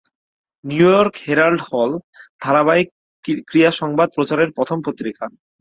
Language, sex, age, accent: Bengali, male, 19-29, Native